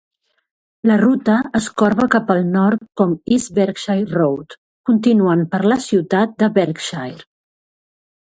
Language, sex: Catalan, female